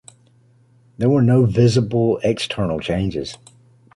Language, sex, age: English, male, 50-59